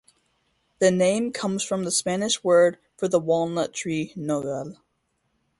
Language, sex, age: English, male, under 19